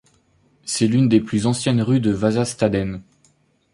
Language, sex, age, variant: French, male, 19-29, Français de métropole